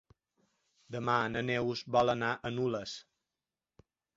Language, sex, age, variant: Catalan, male, 40-49, Balear